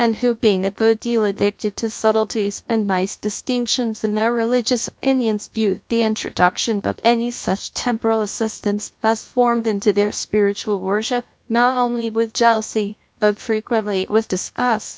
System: TTS, GlowTTS